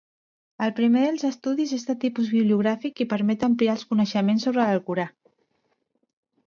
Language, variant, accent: Catalan, Central, central